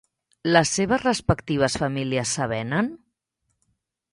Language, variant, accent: Catalan, Central, central